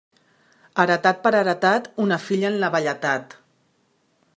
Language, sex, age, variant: Catalan, female, 40-49, Central